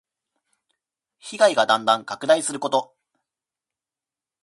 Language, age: Japanese, 19-29